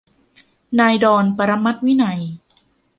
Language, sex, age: Thai, female, 19-29